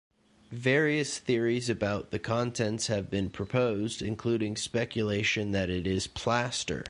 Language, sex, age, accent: English, male, 30-39, United States English